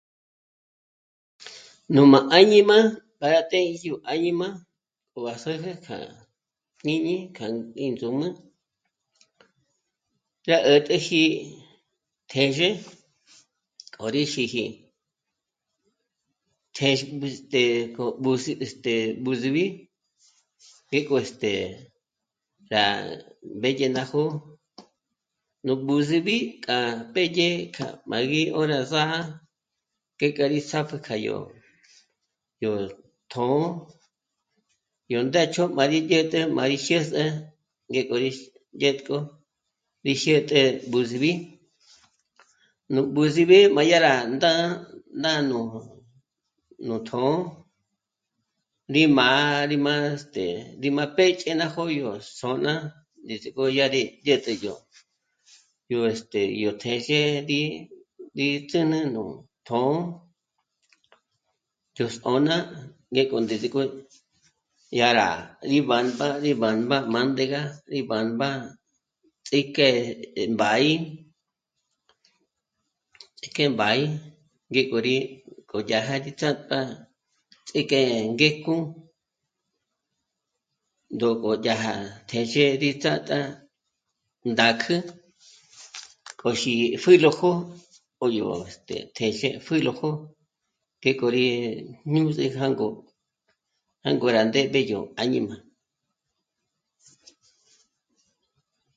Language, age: Michoacán Mazahua, 19-29